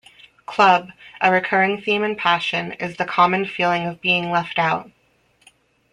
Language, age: English, 30-39